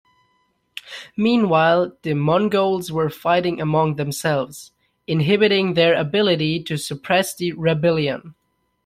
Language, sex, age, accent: English, male, 19-29, United States English